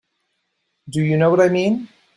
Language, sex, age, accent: English, male, 40-49, United States English